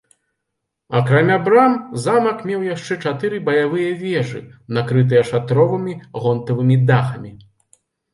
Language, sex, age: Belarusian, male, 40-49